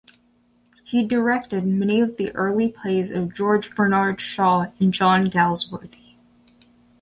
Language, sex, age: English, female, under 19